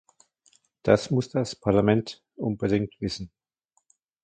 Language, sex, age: German, male, 50-59